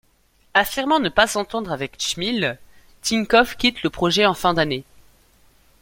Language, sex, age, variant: French, male, under 19, Français de métropole